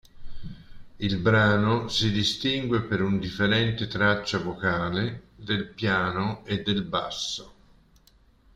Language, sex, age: Italian, male, 60-69